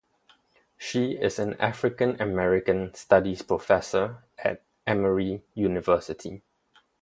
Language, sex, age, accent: English, male, 19-29, Singaporean English